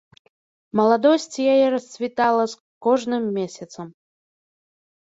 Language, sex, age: Belarusian, female, 19-29